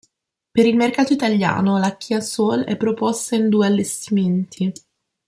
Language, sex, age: Italian, female, 30-39